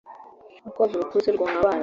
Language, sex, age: Kinyarwanda, female, 19-29